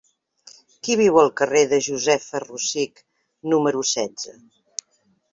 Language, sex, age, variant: Catalan, female, 50-59, Central